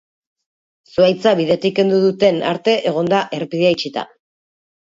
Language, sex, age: Basque, female, 40-49